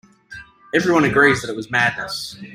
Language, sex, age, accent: English, male, 30-39, Australian English